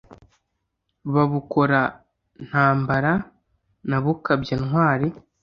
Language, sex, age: Kinyarwanda, male, under 19